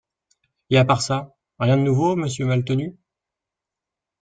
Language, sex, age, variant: French, male, 19-29, Français de métropole